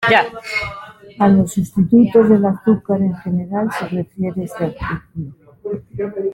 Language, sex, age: Spanish, female, 80-89